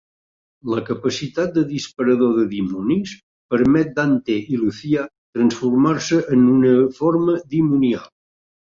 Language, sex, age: Catalan, male, 60-69